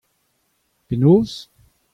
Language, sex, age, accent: Breton, male, 60-69, Kerneveg